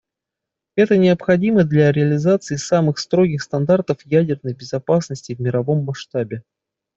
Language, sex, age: Russian, male, 30-39